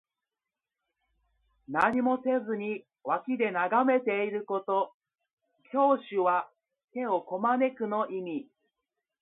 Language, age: Japanese, 30-39